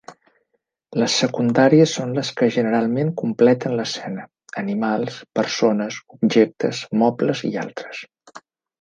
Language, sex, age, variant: Catalan, male, 40-49, Central